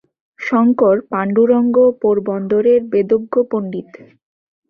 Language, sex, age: Bengali, female, 19-29